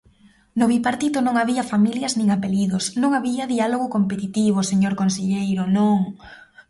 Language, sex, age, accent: Galician, female, 19-29, Normativo (estándar)